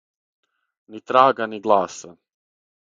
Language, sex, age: Serbian, male, 30-39